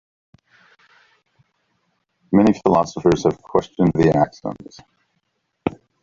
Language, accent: English, United States English